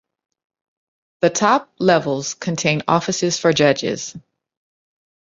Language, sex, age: English, female, 40-49